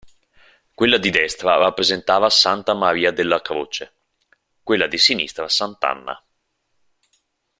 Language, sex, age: Italian, male, 30-39